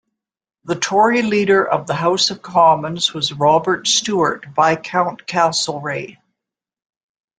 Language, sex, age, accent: English, female, 60-69, Canadian English